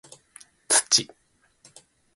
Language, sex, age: Japanese, male, 19-29